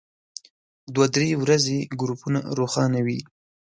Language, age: Pashto, under 19